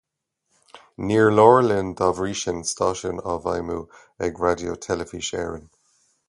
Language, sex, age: Irish, male, 40-49